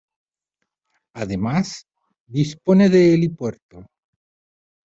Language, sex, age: Spanish, male, 50-59